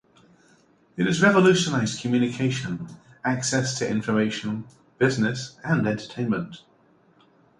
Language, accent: English, England English